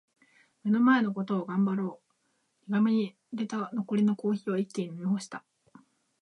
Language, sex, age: Japanese, female, under 19